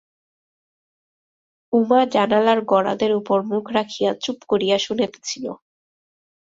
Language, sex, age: Bengali, female, 19-29